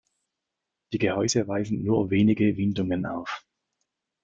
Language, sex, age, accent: German, male, 30-39, Schweizerdeutsch